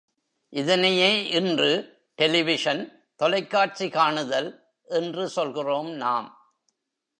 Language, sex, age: Tamil, male, 70-79